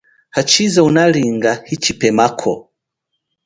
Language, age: Chokwe, 30-39